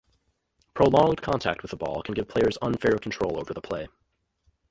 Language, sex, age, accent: English, male, 30-39, United States English